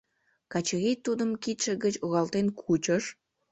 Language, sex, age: Mari, female, under 19